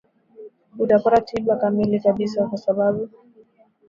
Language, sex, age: Swahili, female, 19-29